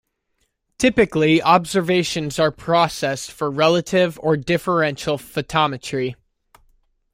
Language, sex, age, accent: English, male, 19-29, United States English